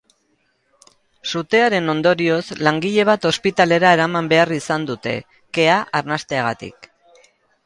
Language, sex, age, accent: Basque, female, 60-69, Erdialdekoa edo Nafarra (Gipuzkoa, Nafarroa)